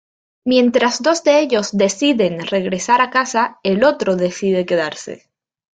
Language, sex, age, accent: Spanish, female, 19-29, España: Norte peninsular (Asturias, Castilla y León, Cantabria, País Vasco, Navarra, Aragón, La Rioja, Guadalajara, Cuenca)